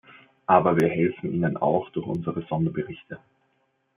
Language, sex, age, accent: German, male, 19-29, Österreichisches Deutsch